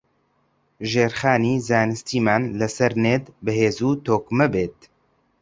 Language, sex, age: Central Kurdish, male, 19-29